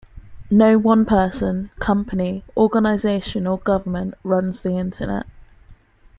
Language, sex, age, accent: English, female, 19-29, England English